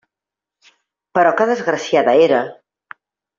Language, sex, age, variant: Catalan, female, 50-59, Central